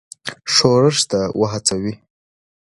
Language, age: Pashto, 19-29